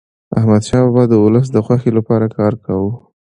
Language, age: Pashto, 19-29